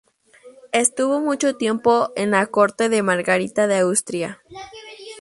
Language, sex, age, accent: Spanish, female, under 19, México